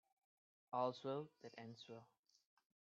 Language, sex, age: English, male, 19-29